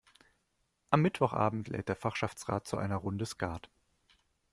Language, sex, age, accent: German, male, 19-29, Deutschland Deutsch